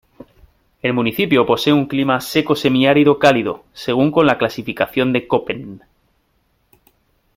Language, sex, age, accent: Spanish, male, 30-39, España: Norte peninsular (Asturias, Castilla y León, Cantabria, País Vasco, Navarra, Aragón, La Rioja, Guadalajara, Cuenca)